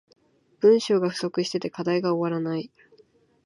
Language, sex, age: Japanese, female, 19-29